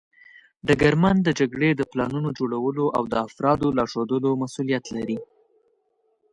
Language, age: Pashto, 19-29